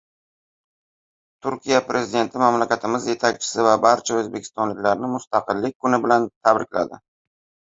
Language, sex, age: Uzbek, female, 30-39